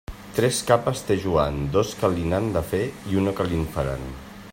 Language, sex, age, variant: Catalan, male, 40-49, Central